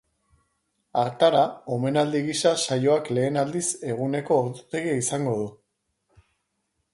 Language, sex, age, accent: Basque, male, 30-39, Mendebalekoa (Araba, Bizkaia, Gipuzkoako mendebaleko herri batzuk)